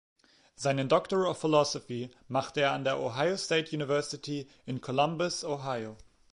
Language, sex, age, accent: German, male, 19-29, Deutschland Deutsch